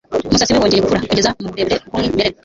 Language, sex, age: Kinyarwanda, female, 19-29